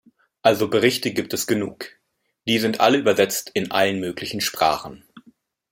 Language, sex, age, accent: German, male, 30-39, Deutschland Deutsch